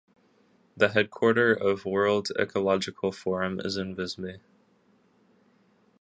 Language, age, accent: English, under 19, United States English